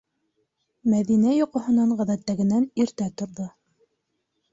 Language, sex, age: Bashkir, female, 19-29